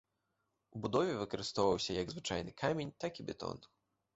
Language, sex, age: Belarusian, male, 19-29